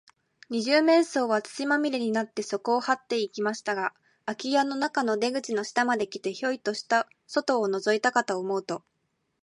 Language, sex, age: Japanese, female, 19-29